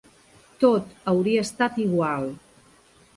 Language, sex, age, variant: Catalan, female, 40-49, Central